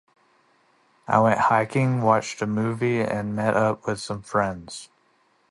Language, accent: English, United States English